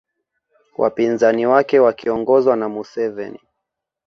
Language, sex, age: Swahili, male, 19-29